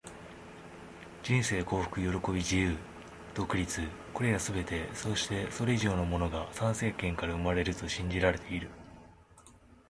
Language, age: Japanese, 30-39